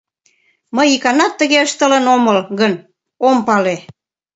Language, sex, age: Mari, female, 19-29